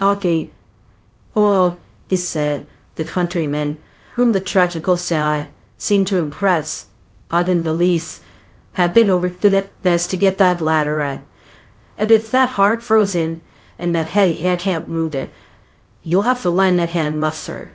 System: TTS, VITS